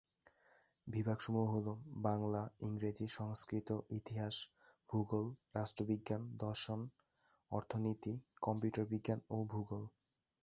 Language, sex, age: Bengali, male, 19-29